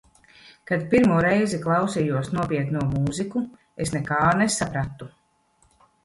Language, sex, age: Latvian, female, 50-59